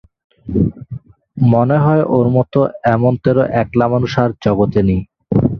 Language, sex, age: Bengali, male, 19-29